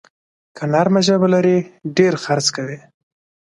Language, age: Pashto, 19-29